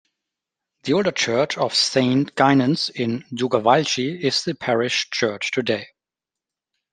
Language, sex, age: English, male, 30-39